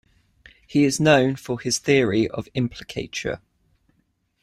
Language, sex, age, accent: English, male, 19-29, England English